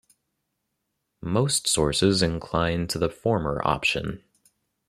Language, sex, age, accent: English, male, 19-29, United States English